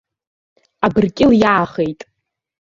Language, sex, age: Abkhazian, female, under 19